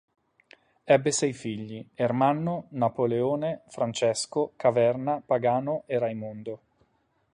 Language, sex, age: Italian, male, 30-39